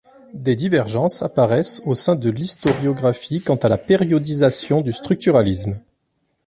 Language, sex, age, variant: French, male, 30-39, Français de métropole